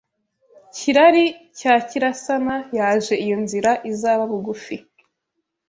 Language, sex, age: Kinyarwanda, female, 19-29